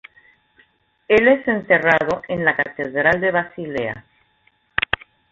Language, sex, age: Spanish, female, 50-59